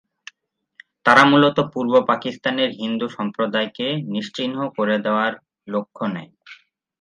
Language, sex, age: Bengali, male, 19-29